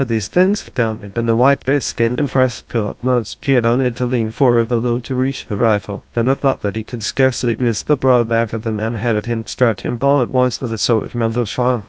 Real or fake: fake